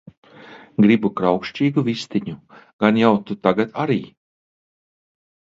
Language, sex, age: Latvian, male, 60-69